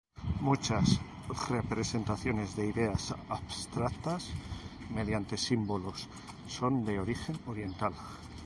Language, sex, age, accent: Spanish, male, 40-49, España: Norte peninsular (Asturias, Castilla y León, Cantabria, País Vasco, Navarra, Aragón, La Rioja, Guadalajara, Cuenca)